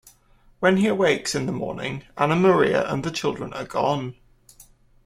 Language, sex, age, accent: English, male, 19-29, England English